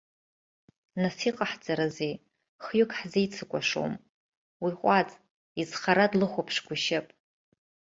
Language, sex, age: Abkhazian, female, 40-49